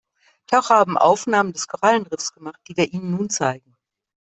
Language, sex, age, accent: German, female, 50-59, Deutschland Deutsch